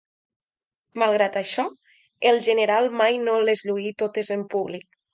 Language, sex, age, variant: Catalan, female, 19-29, Nord-Occidental